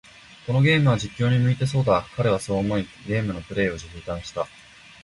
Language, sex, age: Japanese, male, 19-29